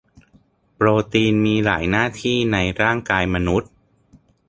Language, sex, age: Thai, male, 40-49